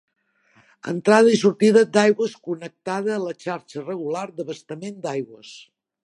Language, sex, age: Catalan, female, 60-69